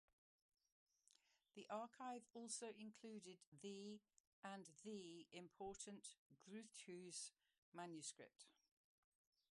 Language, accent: English, England English